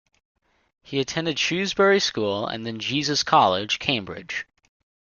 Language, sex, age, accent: English, male, under 19, United States English